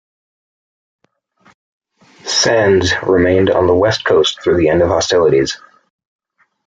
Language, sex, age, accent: English, male, under 19, United States English